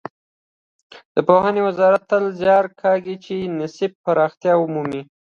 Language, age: Pashto, under 19